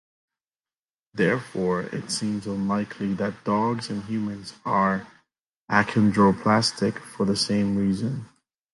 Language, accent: English, United States English